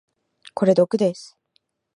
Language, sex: Japanese, female